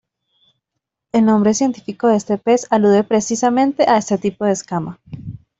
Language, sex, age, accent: Spanish, female, 19-29, Andino-Pacífico: Colombia, Perú, Ecuador, oeste de Bolivia y Venezuela andina